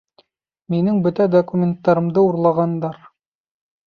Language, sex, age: Bashkir, male, 19-29